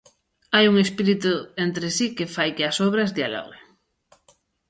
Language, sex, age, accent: Galician, female, 30-39, Oriental (común en zona oriental)